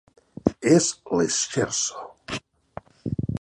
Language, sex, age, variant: Catalan, male, 50-59, Central